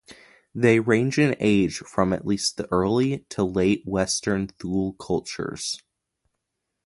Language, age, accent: English, under 19, United States English